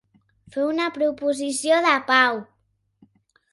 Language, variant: Catalan, Central